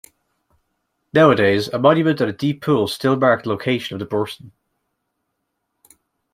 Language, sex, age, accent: English, male, 19-29, Irish English